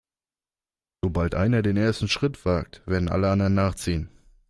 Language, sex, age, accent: German, male, 19-29, Deutschland Deutsch